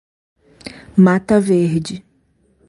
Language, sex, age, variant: Portuguese, female, 30-39, Portuguese (Brasil)